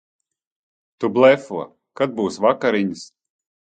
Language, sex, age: Latvian, male, 40-49